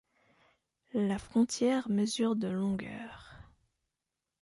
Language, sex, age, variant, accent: French, female, 19-29, Français d'Europe, Français de Suisse